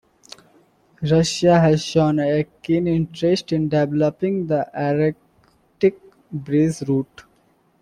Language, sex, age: English, male, 19-29